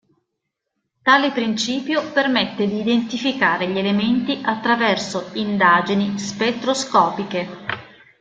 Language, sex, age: Italian, female, 50-59